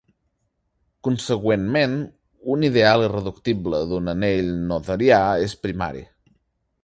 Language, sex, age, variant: Catalan, male, 30-39, Central